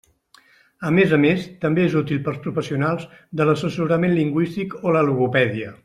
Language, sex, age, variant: Catalan, male, 60-69, Central